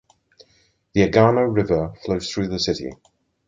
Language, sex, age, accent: English, male, 50-59, England English